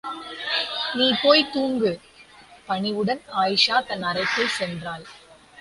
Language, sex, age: Tamil, female, 19-29